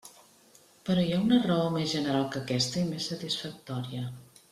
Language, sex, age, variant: Catalan, female, 50-59, Central